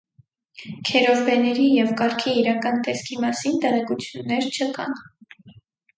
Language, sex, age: Armenian, female, under 19